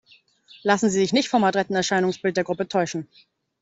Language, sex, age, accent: German, female, 19-29, Deutschland Deutsch